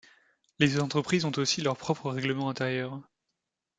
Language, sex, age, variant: French, male, 19-29, Français de métropole